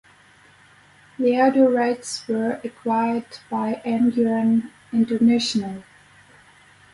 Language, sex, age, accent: English, female, 30-39, United States English